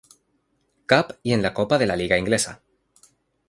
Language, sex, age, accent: Spanish, male, 19-29, España: Centro-Sur peninsular (Madrid, Toledo, Castilla-La Mancha)